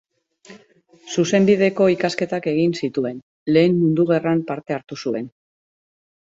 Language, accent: Basque, Mendebalekoa (Araba, Bizkaia, Gipuzkoako mendebaleko herri batzuk)